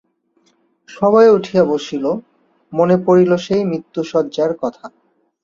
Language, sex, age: Bengali, male, 19-29